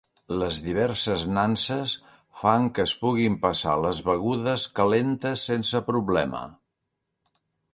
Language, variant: Catalan, Central